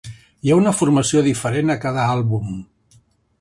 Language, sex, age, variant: Catalan, male, 60-69, Central